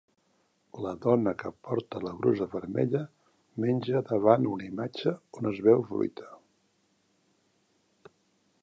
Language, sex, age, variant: Catalan, male, 70-79, Central